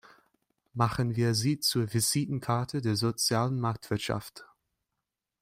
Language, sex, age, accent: German, male, 19-29, Deutschland Deutsch